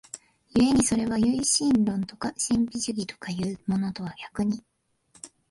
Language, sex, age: Japanese, female, 19-29